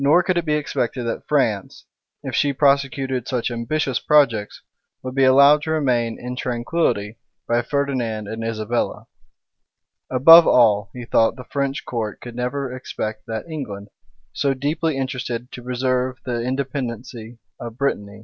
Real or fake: real